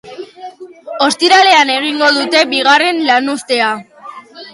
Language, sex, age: Basque, female, under 19